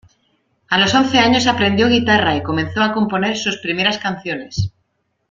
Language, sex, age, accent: Spanish, female, 30-39, España: Centro-Sur peninsular (Madrid, Toledo, Castilla-La Mancha)